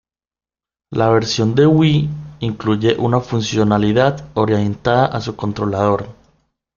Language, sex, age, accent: Spanish, male, 19-29, Caribe: Cuba, Venezuela, Puerto Rico, República Dominicana, Panamá, Colombia caribeña, México caribeño, Costa del golfo de México